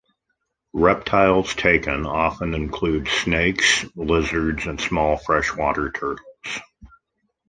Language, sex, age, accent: English, male, 40-49, United States English